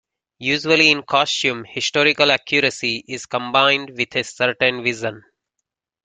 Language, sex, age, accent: English, male, 40-49, United States English